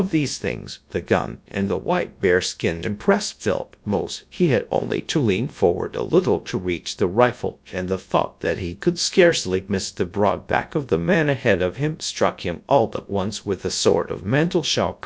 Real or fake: fake